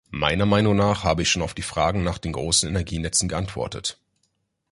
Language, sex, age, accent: German, male, 19-29, Deutschland Deutsch